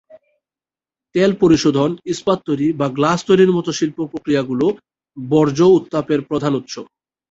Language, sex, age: Bengali, male, 19-29